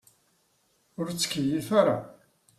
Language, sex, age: Kabyle, male, 50-59